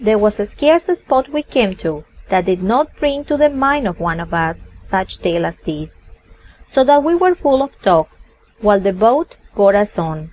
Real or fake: real